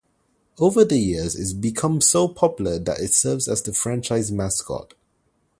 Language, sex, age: English, male, 19-29